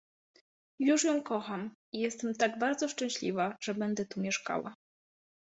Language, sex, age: Polish, female, 30-39